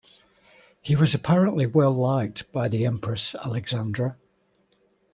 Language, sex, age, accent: English, male, 50-59, England English